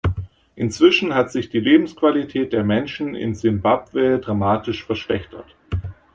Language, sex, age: German, male, 30-39